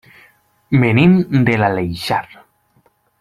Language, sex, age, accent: Catalan, male, 19-29, valencià